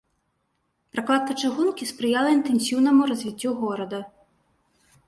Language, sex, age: Belarusian, female, 30-39